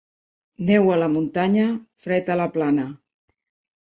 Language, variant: Catalan, Central